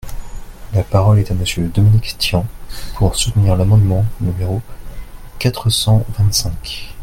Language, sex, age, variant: French, male, 30-39, Français de métropole